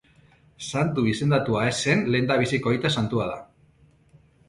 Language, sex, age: Basque, male, 40-49